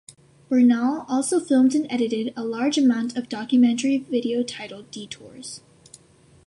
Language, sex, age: English, female, under 19